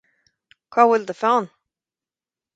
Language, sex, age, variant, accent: Irish, female, 30-39, Gaeilge Chonnacht, Cainteoir dúchais, Gaeltacht